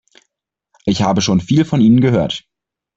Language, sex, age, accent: German, male, under 19, Deutschland Deutsch